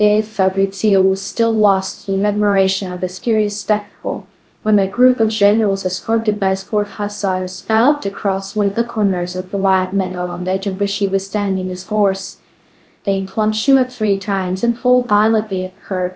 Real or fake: fake